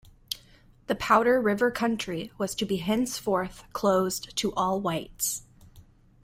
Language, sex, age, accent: English, female, 19-29, United States English